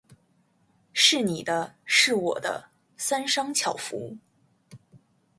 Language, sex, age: Chinese, female, 19-29